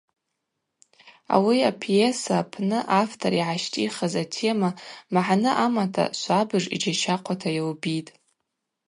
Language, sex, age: Abaza, female, 19-29